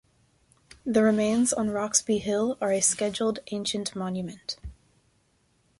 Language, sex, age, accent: English, female, under 19, United States English